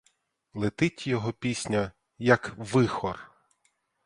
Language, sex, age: Ukrainian, male, 30-39